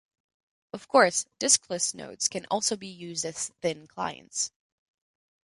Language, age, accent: English, 19-29, United States English